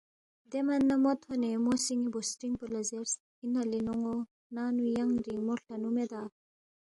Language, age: Balti, 19-29